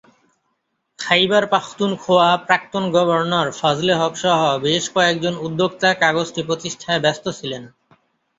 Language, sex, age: Bengali, male, 30-39